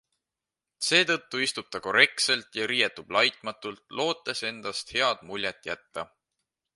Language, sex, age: Estonian, male, 19-29